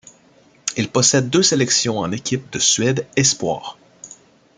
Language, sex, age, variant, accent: French, male, 30-39, Français d'Amérique du Nord, Français du Canada